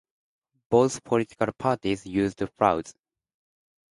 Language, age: English, 19-29